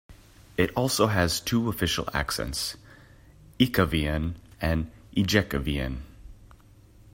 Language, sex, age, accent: English, male, 19-29, United States English